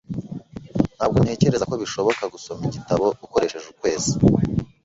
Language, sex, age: Kinyarwanda, male, 19-29